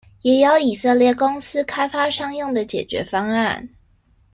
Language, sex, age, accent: Chinese, female, 19-29, 出生地：臺北市